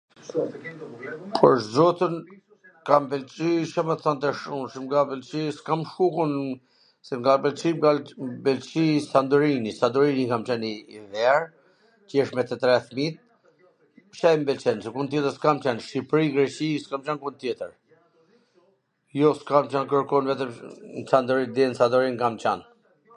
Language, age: Gheg Albanian, 40-49